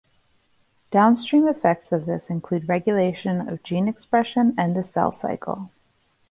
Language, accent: English, United States English